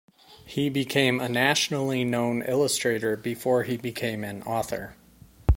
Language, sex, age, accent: English, male, 30-39, United States English